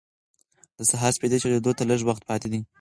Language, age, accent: Pashto, 19-29, کندهاری لهجه